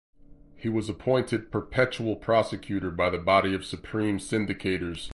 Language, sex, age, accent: English, male, 40-49, United States English